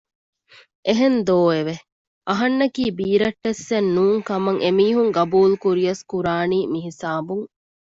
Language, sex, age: Divehi, female, 19-29